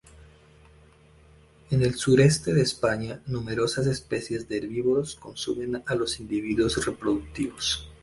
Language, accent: Spanish, Andino-Pacífico: Colombia, Perú, Ecuador, oeste de Bolivia y Venezuela andina